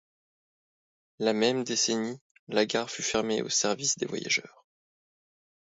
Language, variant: French, Français de métropole